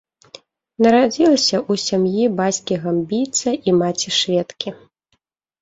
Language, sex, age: Belarusian, female, 19-29